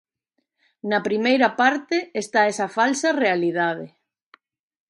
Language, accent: Galician, Atlántico (seseo e gheada)